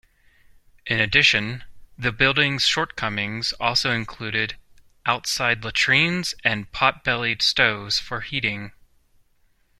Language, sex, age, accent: English, male, 30-39, United States English